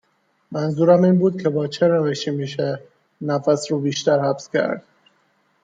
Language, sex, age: Persian, male, 19-29